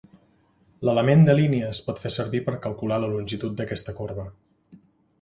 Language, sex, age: Catalan, male, 40-49